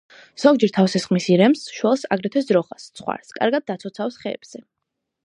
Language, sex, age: Georgian, female, under 19